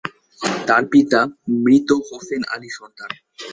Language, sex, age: Bengali, male, 19-29